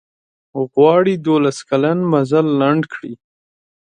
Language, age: Pashto, 19-29